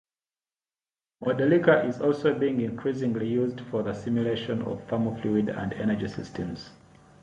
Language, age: English, 30-39